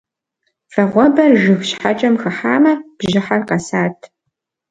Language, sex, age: Kabardian, female, 19-29